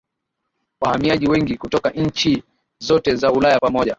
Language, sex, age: Swahili, male, 19-29